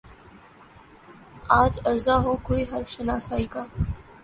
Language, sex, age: Urdu, female, 19-29